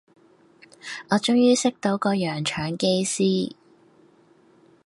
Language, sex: Cantonese, female